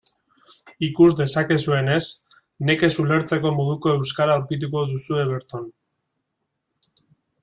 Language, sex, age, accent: Basque, male, 30-39, Erdialdekoa edo Nafarra (Gipuzkoa, Nafarroa)